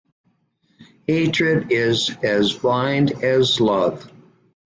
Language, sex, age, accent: English, male, 60-69, United States English